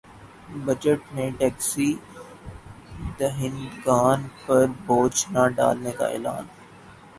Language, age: Urdu, 19-29